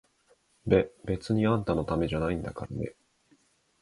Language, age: Japanese, 30-39